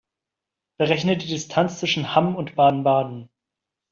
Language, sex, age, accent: German, male, 19-29, Deutschland Deutsch